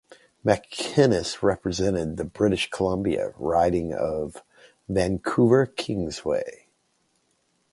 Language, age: English, 50-59